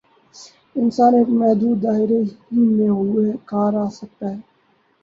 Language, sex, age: Urdu, male, 19-29